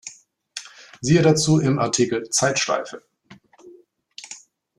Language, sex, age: German, male, 50-59